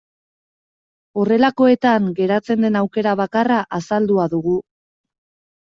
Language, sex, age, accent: Basque, female, 19-29, Erdialdekoa edo Nafarra (Gipuzkoa, Nafarroa)